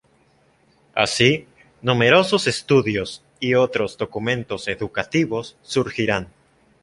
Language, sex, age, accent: Spanish, male, 19-29, México